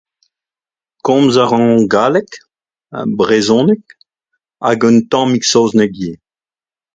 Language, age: Breton, 60-69